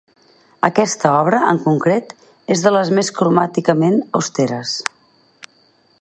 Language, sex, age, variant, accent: Catalan, female, 40-49, Central, Camp de Tarragona